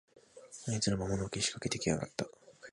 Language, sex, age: Japanese, male, 19-29